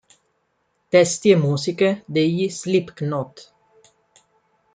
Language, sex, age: Italian, female, 30-39